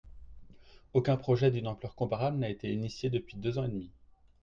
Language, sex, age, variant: French, male, 30-39, Français de métropole